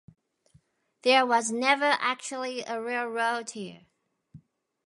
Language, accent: English, United States English